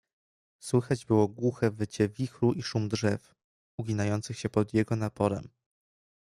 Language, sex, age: Polish, male, 19-29